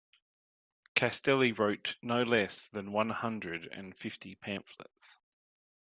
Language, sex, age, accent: English, male, 30-39, Australian English